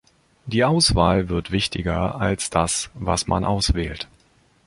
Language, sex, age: German, male, 30-39